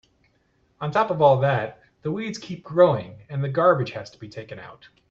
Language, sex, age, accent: English, male, 40-49, United States English